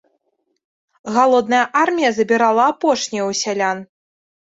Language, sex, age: Belarusian, female, 19-29